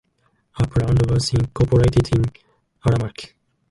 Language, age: English, 19-29